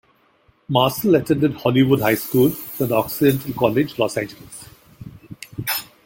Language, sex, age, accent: English, male, 60-69, India and South Asia (India, Pakistan, Sri Lanka)